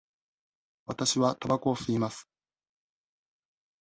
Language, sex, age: Japanese, male, 40-49